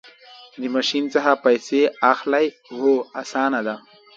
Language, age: Pashto, 19-29